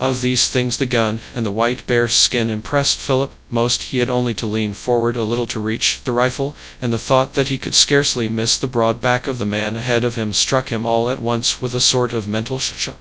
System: TTS, FastPitch